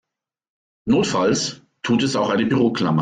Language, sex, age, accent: German, male, 50-59, Deutschland Deutsch